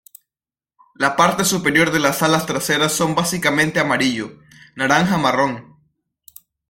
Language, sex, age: Spanish, male, under 19